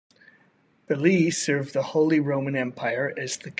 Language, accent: English, United States English; Australian English